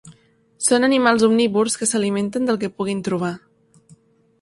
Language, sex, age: Catalan, female, 19-29